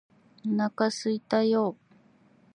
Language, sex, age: Japanese, female, 30-39